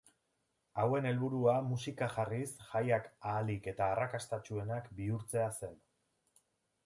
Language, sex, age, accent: Basque, male, 19-29, Erdialdekoa edo Nafarra (Gipuzkoa, Nafarroa)